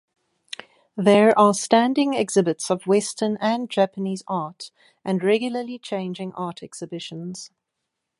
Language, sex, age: English, female, 30-39